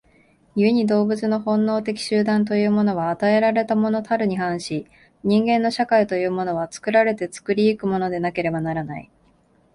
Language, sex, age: Japanese, female, 19-29